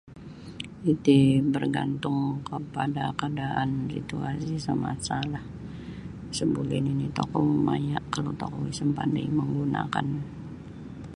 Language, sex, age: Sabah Bisaya, female, 60-69